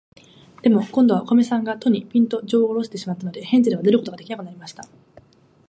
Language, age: Japanese, 19-29